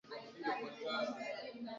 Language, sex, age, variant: Swahili, male, 30-39, Kiswahili cha Bara ya Kenya